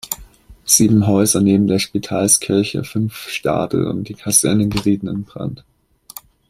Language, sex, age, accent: German, male, under 19, Deutschland Deutsch